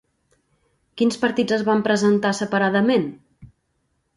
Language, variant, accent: Catalan, Central, central